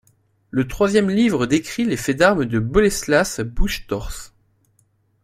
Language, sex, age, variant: French, male, 19-29, Français de métropole